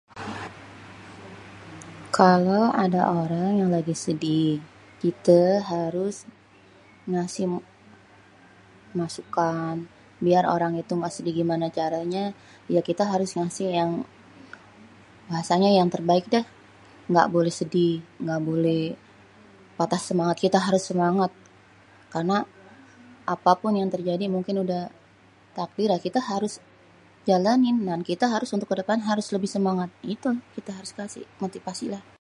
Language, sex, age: Betawi, male, 30-39